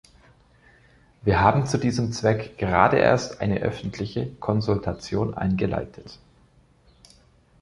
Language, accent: German, Österreichisches Deutsch